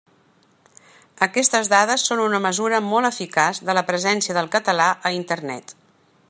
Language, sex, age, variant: Catalan, female, 60-69, Central